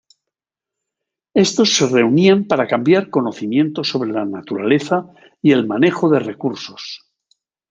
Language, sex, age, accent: Spanish, male, 60-69, España: Norte peninsular (Asturias, Castilla y León, Cantabria, País Vasco, Navarra, Aragón, La Rioja, Guadalajara, Cuenca)